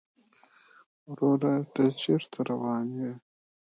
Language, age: Pashto, 19-29